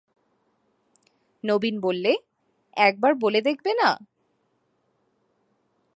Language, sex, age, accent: Bengali, female, 19-29, প্রমিত